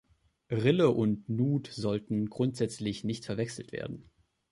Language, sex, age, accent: German, male, 19-29, Deutschland Deutsch